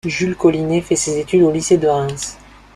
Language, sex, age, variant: French, male, 30-39, Français de métropole